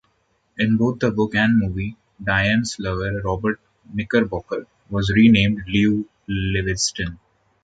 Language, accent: English, India and South Asia (India, Pakistan, Sri Lanka)